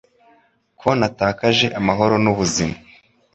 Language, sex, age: Kinyarwanda, male, 19-29